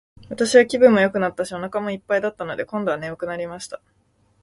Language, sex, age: Japanese, female, 19-29